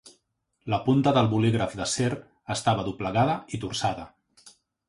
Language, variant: Catalan, Central